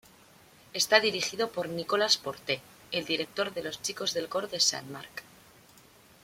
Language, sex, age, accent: Spanish, female, 19-29, España: Norte peninsular (Asturias, Castilla y León, Cantabria, País Vasco, Navarra, Aragón, La Rioja, Guadalajara, Cuenca)